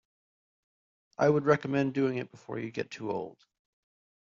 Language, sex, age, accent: English, male, 19-29, Canadian English